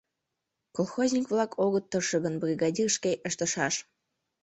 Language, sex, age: Mari, female, under 19